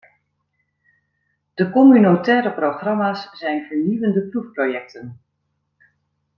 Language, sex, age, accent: Dutch, female, 40-49, Nederlands Nederlands